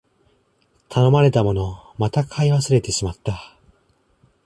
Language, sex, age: Japanese, male, 19-29